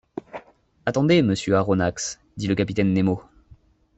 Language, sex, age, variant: French, male, under 19, Français de métropole